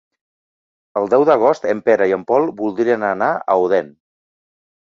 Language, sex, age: Catalan, male, 50-59